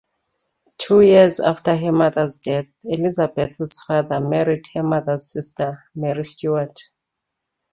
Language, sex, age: English, female, 40-49